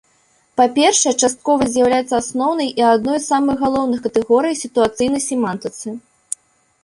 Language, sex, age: Belarusian, female, 19-29